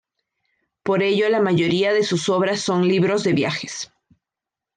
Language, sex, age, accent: Spanish, female, 19-29, Andino-Pacífico: Colombia, Perú, Ecuador, oeste de Bolivia y Venezuela andina